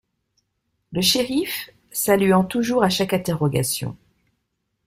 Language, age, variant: French, 50-59, Français de métropole